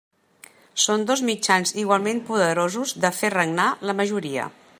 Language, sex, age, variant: Catalan, female, 60-69, Central